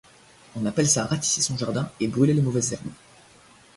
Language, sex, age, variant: French, male, 19-29, Français de métropole